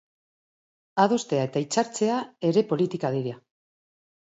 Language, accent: Basque, Mendebalekoa (Araba, Bizkaia, Gipuzkoako mendebaleko herri batzuk)